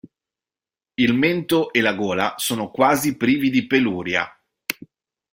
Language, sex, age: Italian, male, 30-39